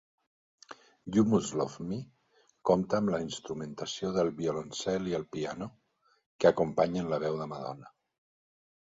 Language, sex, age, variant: Catalan, male, 60-69, Central